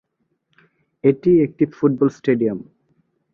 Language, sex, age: Bengali, male, 19-29